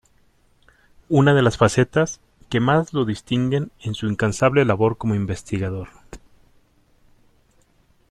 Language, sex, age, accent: Spanish, male, 40-49, México